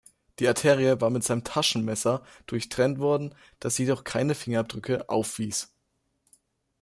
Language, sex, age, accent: German, male, under 19, Deutschland Deutsch